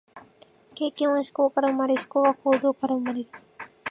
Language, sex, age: Japanese, female, 19-29